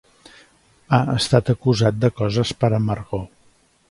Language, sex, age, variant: Catalan, male, 60-69, Central